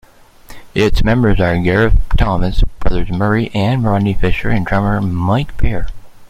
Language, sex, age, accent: English, male, 50-59, Canadian English